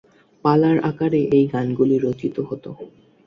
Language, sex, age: Bengali, male, under 19